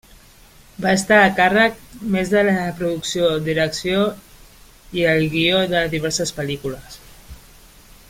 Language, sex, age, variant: Catalan, female, 30-39, Central